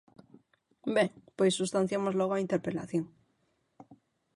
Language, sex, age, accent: Galician, female, 30-39, Oriental (común en zona oriental); Normativo (estándar)